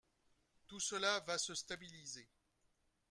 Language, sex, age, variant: French, male, 50-59, Français de métropole